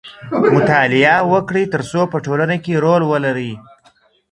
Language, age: Pashto, under 19